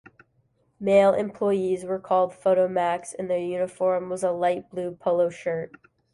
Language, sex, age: English, female, 19-29